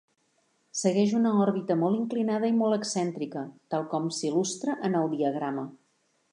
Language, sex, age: Catalan, female, 50-59